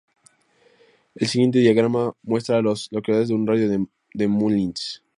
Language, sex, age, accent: Spanish, male, under 19, México